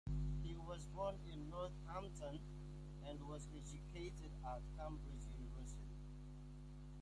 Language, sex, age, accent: English, male, 19-29, United States English